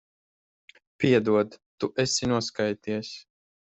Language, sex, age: Latvian, male, 30-39